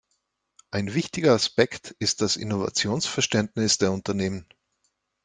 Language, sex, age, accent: German, male, 40-49, Österreichisches Deutsch